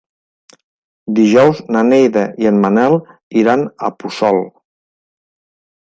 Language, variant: Catalan, Nord-Occidental